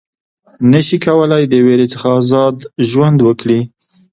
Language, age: Pashto, 30-39